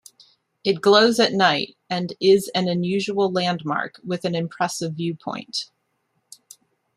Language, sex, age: English, female, 40-49